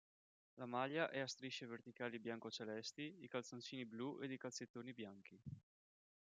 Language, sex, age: Italian, male, 30-39